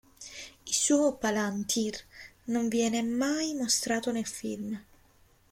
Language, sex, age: Italian, female, 19-29